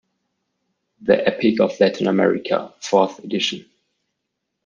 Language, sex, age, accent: English, male, 19-29, United States English